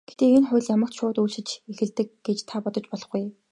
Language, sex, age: Mongolian, female, 19-29